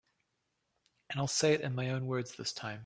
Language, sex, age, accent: English, male, 40-49, New Zealand English